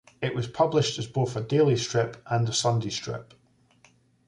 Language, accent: English, Scottish English